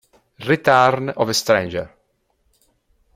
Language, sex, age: Italian, male, 50-59